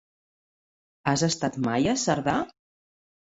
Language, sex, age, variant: Catalan, female, 40-49, Septentrional